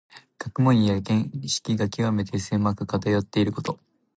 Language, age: Japanese, 19-29